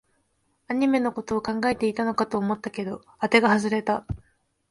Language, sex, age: Japanese, female, 19-29